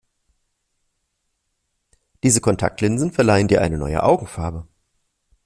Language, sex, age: German, male, 30-39